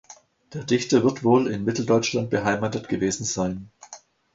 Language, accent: German, Deutschland Deutsch